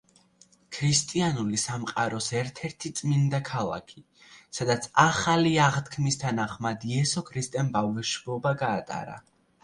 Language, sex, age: Georgian, male, 19-29